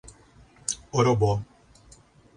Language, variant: Portuguese, Portuguese (Brasil)